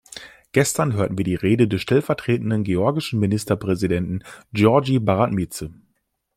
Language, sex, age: German, male, 19-29